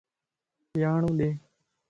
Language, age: Lasi, 19-29